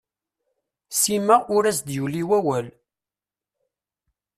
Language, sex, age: Kabyle, male, 30-39